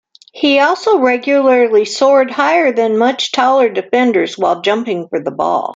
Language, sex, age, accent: English, female, 50-59, United States English